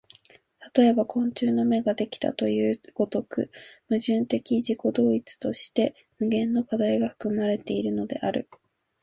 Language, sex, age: Japanese, female, 19-29